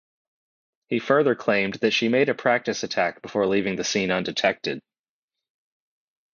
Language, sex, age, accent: English, male, 30-39, United States English